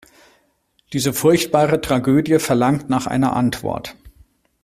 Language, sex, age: German, male, 40-49